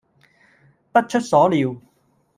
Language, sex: Cantonese, male